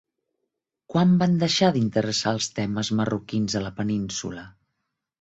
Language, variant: Catalan, Central